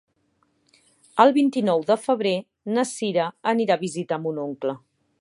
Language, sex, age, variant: Catalan, female, 40-49, Central